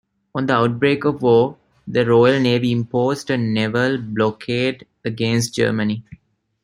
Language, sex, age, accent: English, male, 19-29, India and South Asia (India, Pakistan, Sri Lanka)